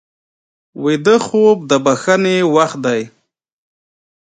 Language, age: Pashto, 19-29